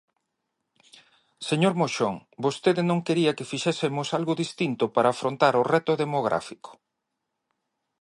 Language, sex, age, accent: Galician, male, 40-49, Normativo (estándar)